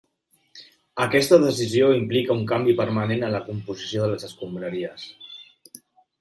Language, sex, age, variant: Catalan, male, 30-39, Septentrional